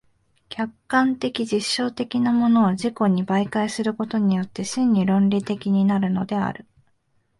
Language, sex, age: Japanese, female, 19-29